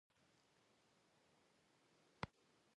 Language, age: Pashto, 19-29